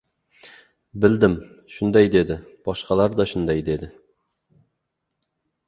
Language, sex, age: Uzbek, male, 40-49